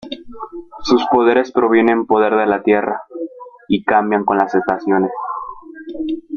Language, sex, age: Spanish, female, 19-29